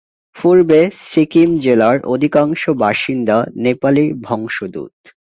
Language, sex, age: Bengali, male, 19-29